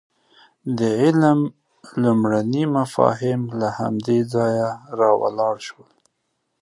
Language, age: Pashto, 40-49